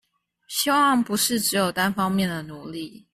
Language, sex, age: Chinese, female, 19-29